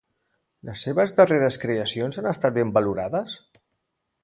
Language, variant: Catalan, Central